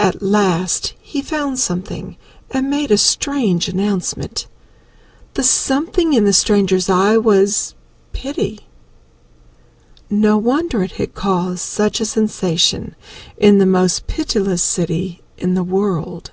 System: none